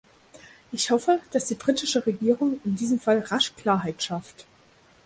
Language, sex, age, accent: German, female, 19-29, Deutschland Deutsch